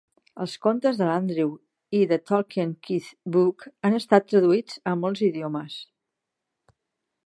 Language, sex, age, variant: Catalan, female, 40-49, Central